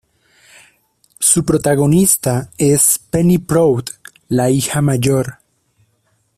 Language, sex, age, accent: Spanish, male, 19-29, Andino-Pacífico: Colombia, Perú, Ecuador, oeste de Bolivia y Venezuela andina